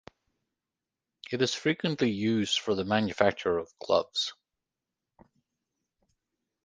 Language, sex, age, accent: English, male, 50-59, Canadian English; Irish English